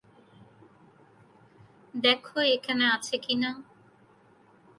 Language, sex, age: Bengali, female, 19-29